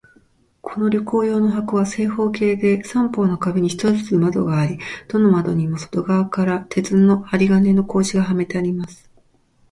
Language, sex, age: Japanese, female, 40-49